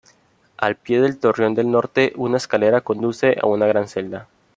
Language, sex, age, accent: Spanish, male, 19-29, México